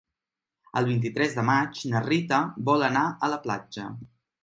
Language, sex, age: Catalan, male, 19-29